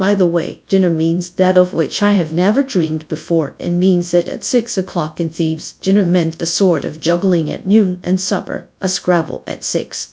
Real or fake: fake